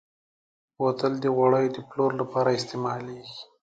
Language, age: Pashto, 19-29